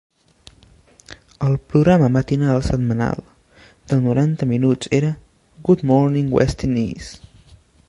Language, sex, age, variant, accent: Catalan, male, under 19, Central, central